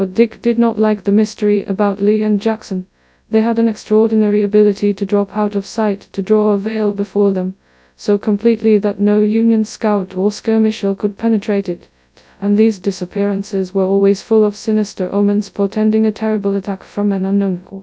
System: TTS, FastPitch